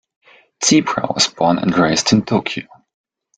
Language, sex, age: English, male, 19-29